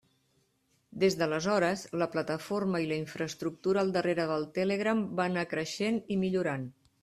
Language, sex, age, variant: Catalan, female, 50-59, Central